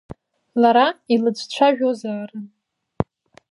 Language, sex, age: Abkhazian, female, 19-29